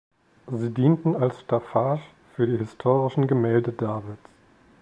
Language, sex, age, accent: German, male, 30-39, Deutschland Deutsch